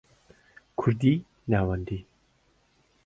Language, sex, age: Central Kurdish, male, 30-39